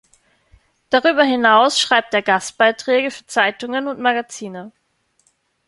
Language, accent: German, Österreichisches Deutsch